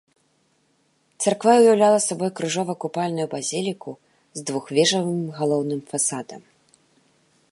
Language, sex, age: Belarusian, female, 19-29